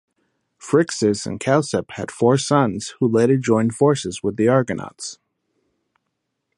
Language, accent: English, United States English